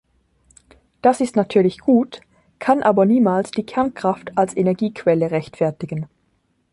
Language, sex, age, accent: German, female, 19-29, Schweizerdeutsch